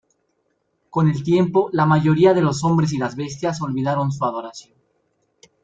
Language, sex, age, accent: Spanish, male, 19-29, México